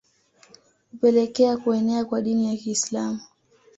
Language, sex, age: Swahili, female, 19-29